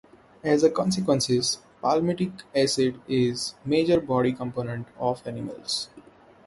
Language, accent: English, India and South Asia (India, Pakistan, Sri Lanka)